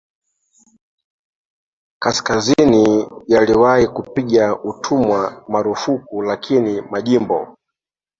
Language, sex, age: Swahili, male, 30-39